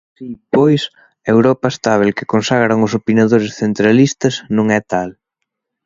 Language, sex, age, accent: Galician, male, 30-39, Normativo (estándar)